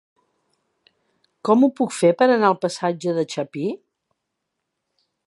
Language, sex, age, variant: Catalan, female, 60-69, Central